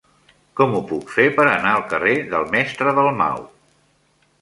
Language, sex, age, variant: Catalan, male, 60-69, Central